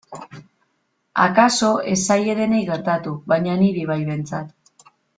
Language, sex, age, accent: Basque, female, 19-29, Mendebalekoa (Araba, Bizkaia, Gipuzkoako mendebaleko herri batzuk)